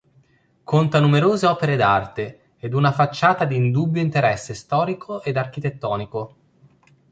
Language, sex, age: Italian, male, 30-39